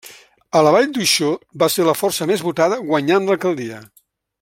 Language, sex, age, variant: Catalan, male, 70-79, Central